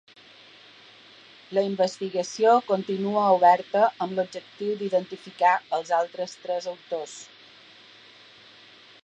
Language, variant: Catalan, Balear